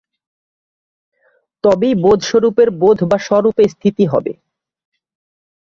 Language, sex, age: Bengali, male, 19-29